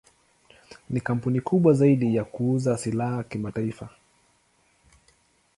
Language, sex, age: Swahili, male, 30-39